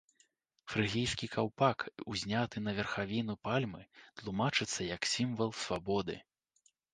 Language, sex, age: Belarusian, male, 19-29